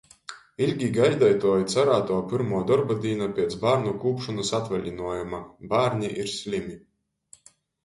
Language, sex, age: Latgalian, male, 19-29